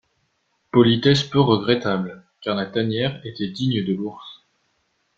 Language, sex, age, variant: French, male, 19-29, Français de métropole